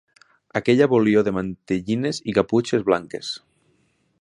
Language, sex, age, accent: Catalan, male, 19-29, Ebrenc